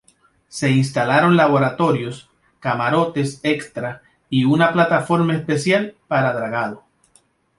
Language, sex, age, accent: Spanish, male, 40-49, Caribe: Cuba, Venezuela, Puerto Rico, República Dominicana, Panamá, Colombia caribeña, México caribeño, Costa del golfo de México